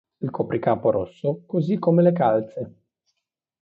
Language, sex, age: Italian, male, 19-29